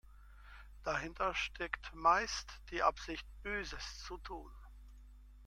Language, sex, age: German, male, 50-59